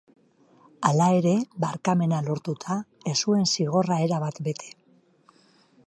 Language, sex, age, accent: Basque, female, 50-59, Mendebalekoa (Araba, Bizkaia, Gipuzkoako mendebaleko herri batzuk)